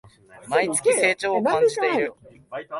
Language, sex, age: Japanese, male, 19-29